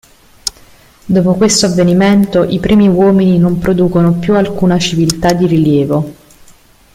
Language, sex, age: Italian, female, 30-39